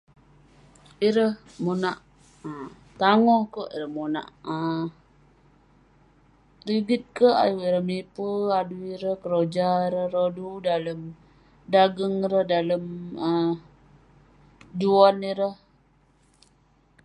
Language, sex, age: Western Penan, female, 19-29